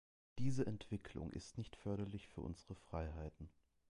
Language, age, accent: German, under 19, Deutschland Deutsch